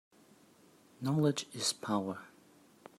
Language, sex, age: English, male, 30-39